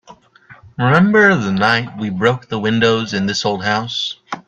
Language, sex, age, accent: English, male, under 19, United States English